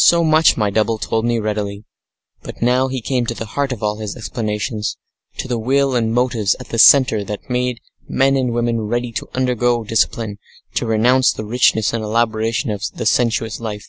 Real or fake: real